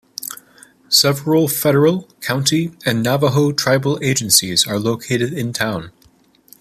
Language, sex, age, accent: English, male, 30-39, United States English